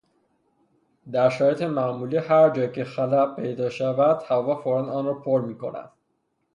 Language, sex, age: Persian, male, 19-29